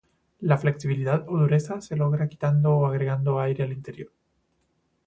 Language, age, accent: Spanish, 19-29, Andino-Pacífico: Colombia, Perú, Ecuador, oeste de Bolivia y Venezuela andina